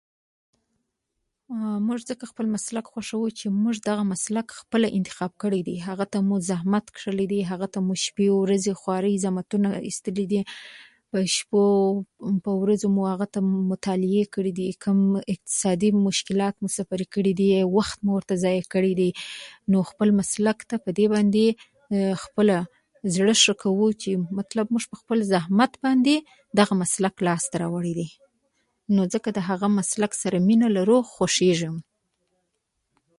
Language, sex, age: Pashto, female, 19-29